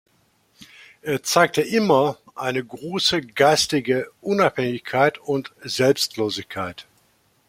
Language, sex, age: German, male, 60-69